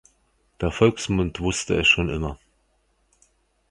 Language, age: German, 40-49